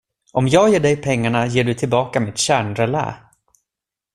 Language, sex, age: Swedish, male, 19-29